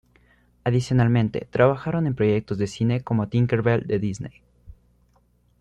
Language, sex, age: Spanish, male, under 19